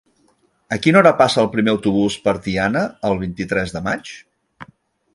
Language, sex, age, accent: Catalan, male, 40-49, Català central